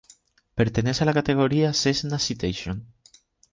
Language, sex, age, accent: Spanish, male, 19-29, España: Islas Canarias